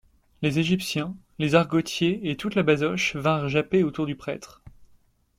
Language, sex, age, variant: French, male, 19-29, Français de métropole